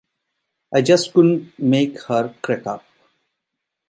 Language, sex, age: English, male, 40-49